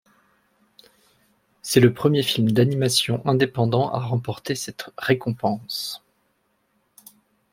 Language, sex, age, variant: French, male, 19-29, Français de métropole